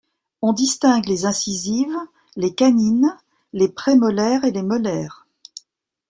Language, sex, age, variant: French, female, 60-69, Français de métropole